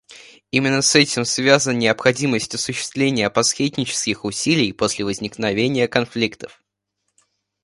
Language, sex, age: Russian, male, under 19